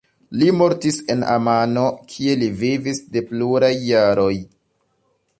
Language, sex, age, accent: Esperanto, male, 19-29, Internacia